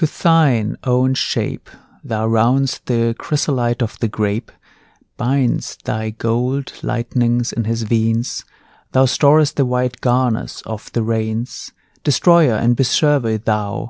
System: none